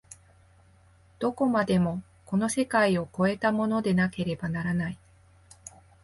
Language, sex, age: Japanese, female, 30-39